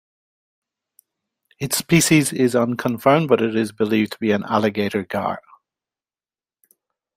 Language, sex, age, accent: English, male, 50-59, Irish English